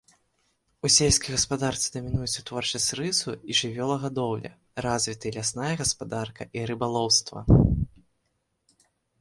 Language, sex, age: Belarusian, male, under 19